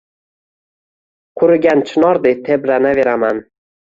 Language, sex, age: Uzbek, male, 19-29